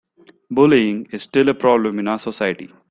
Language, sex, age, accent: English, male, 19-29, India and South Asia (India, Pakistan, Sri Lanka)